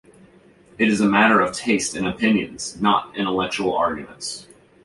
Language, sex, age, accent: English, male, 19-29, United States English